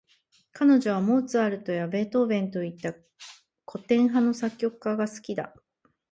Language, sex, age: Japanese, female, 40-49